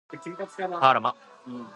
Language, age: Japanese, 19-29